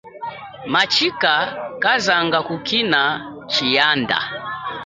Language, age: Chokwe, 30-39